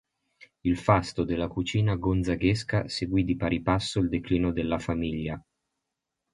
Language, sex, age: Italian, male, 19-29